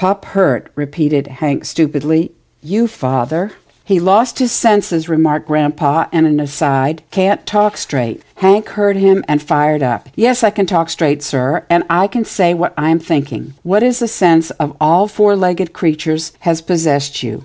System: none